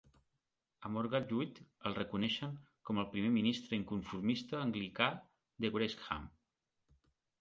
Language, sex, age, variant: Catalan, male, 40-49, Central